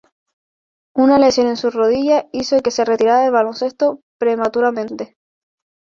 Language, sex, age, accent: Spanish, male, 19-29, España: Islas Canarias